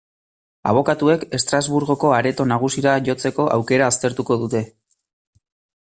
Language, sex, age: Basque, male, 30-39